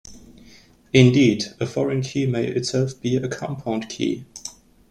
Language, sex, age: English, male, 19-29